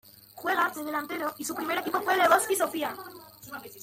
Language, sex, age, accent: Spanish, female, under 19, España: Centro-Sur peninsular (Madrid, Toledo, Castilla-La Mancha)